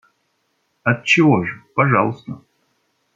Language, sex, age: Russian, male, 30-39